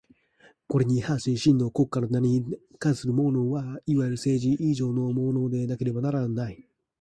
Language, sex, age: Japanese, male, 19-29